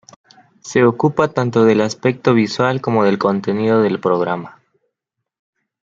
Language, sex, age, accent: Spanish, male, 19-29, México